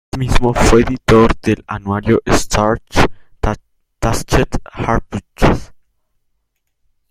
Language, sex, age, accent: Spanish, male, under 19, México